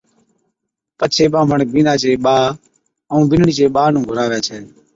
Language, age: Od, 30-39